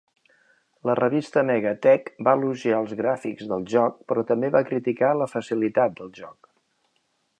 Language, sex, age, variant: Catalan, male, 50-59, Central